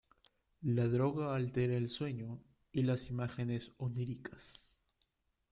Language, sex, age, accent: Spanish, male, 19-29, Andino-Pacífico: Colombia, Perú, Ecuador, oeste de Bolivia y Venezuela andina